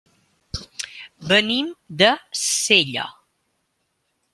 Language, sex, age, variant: Catalan, female, 40-49, Central